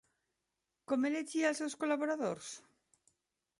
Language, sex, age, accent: Catalan, female, 40-49, valencià